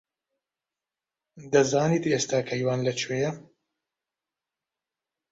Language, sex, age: Central Kurdish, male, 30-39